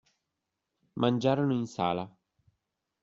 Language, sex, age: Italian, male, 19-29